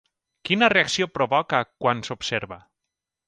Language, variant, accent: Catalan, Valencià meridional, valencià